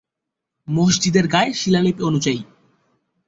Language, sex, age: Bengali, male, 19-29